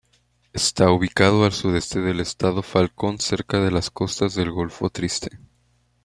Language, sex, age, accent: Spanish, male, 19-29, México